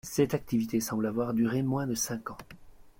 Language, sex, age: French, male, 30-39